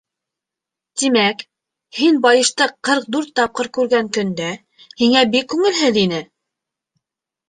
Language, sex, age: Bashkir, female, 19-29